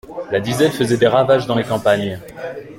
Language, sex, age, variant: French, male, 19-29, Français de métropole